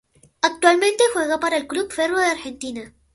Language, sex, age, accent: Spanish, male, under 19, Andino-Pacífico: Colombia, Perú, Ecuador, oeste de Bolivia y Venezuela andina